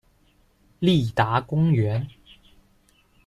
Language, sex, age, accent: Chinese, male, 19-29, 出生地：广东省